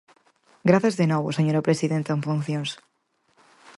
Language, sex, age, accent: Galician, female, 19-29, Central (gheada)